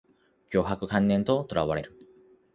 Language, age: Japanese, 30-39